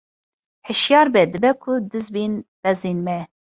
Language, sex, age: Kurdish, female, 30-39